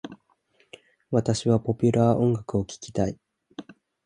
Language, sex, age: Japanese, male, 19-29